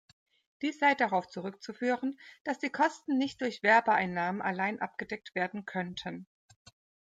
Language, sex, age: German, female, 30-39